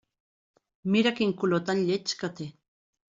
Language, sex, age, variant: Catalan, female, 50-59, Central